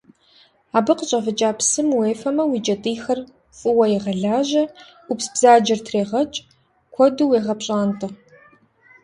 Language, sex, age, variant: Kabardian, female, 30-39, Адыгэбзэ (Къэбэрдей, Кирил, псоми зэдай)